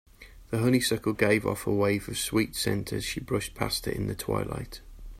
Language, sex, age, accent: English, male, 30-39, England English